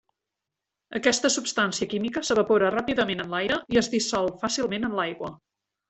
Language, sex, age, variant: Catalan, female, 40-49, Central